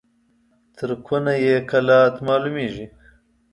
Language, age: Pashto, 30-39